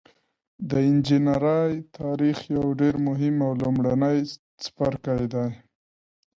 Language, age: Pashto, 19-29